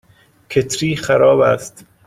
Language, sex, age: Persian, male, 30-39